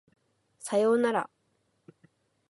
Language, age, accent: Japanese, 19-29, 標準語